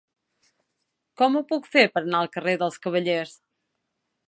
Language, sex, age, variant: Catalan, female, 40-49, Nord-Occidental